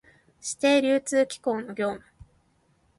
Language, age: Japanese, 19-29